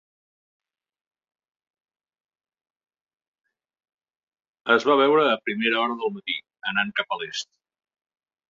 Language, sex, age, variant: Catalan, male, 60-69, Central